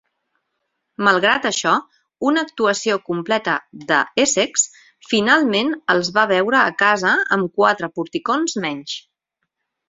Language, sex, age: Catalan, female, 40-49